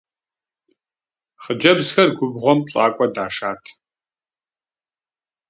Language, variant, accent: Kabardian, Адыгэбзэ (Къэбэрдей, Кирил, Урысей), Джылэхъстэней (Gilahsteney)